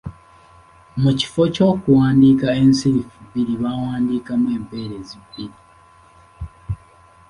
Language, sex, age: Ganda, male, 19-29